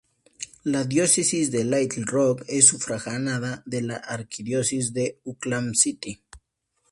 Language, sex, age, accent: Spanish, male, 19-29, México